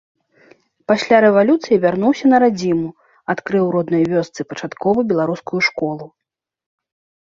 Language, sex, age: Belarusian, female, 30-39